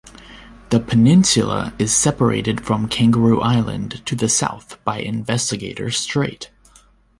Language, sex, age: English, male, 19-29